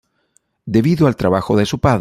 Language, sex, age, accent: Spanish, male, 50-59, América central